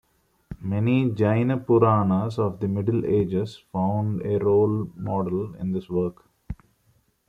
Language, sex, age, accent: English, male, 19-29, India and South Asia (India, Pakistan, Sri Lanka)